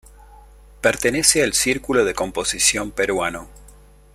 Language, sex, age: Spanish, male, 50-59